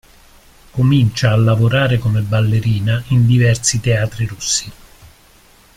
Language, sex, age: Italian, male, 50-59